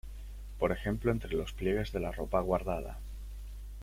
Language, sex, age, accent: Spanish, male, 19-29, España: Sur peninsular (Andalucia, Extremadura, Murcia)